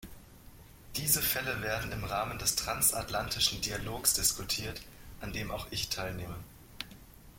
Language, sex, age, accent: German, male, 19-29, Deutschland Deutsch